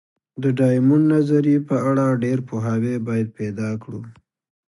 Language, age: Pashto, 30-39